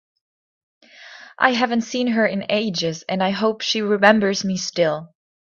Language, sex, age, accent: English, female, 19-29, United States English